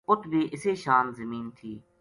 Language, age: Gujari, 40-49